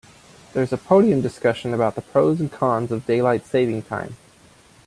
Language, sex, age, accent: English, male, 19-29, United States English